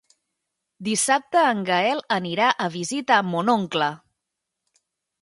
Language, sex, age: Catalan, female, 30-39